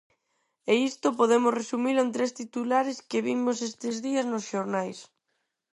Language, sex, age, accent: Galician, female, under 19, Neofalante